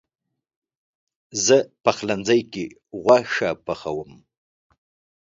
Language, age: Pashto, 50-59